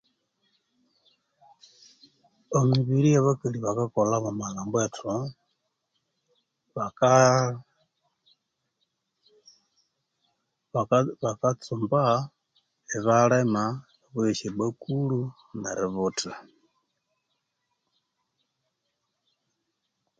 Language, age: Konzo, 40-49